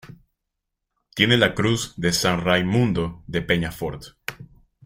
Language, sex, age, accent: Spanish, male, 19-29, Andino-Pacífico: Colombia, Perú, Ecuador, oeste de Bolivia y Venezuela andina